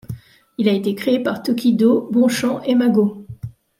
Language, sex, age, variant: French, female, 40-49, Français de métropole